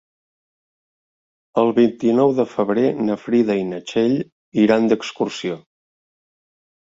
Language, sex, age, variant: Catalan, male, 50-59, Central